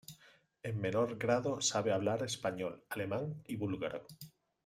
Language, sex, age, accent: Spanish, male, 30-39, España: Sur peninsular (Andalucia, Extremadura, Murcia)